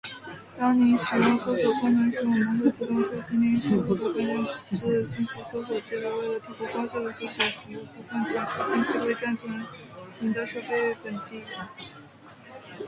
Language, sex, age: Chinese, female, 19-29